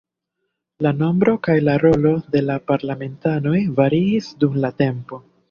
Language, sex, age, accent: Esperanto, male, 19-29, Internacia